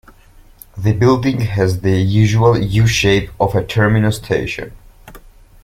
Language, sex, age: English, male, under 19